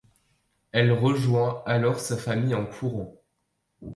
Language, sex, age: French, male, under 19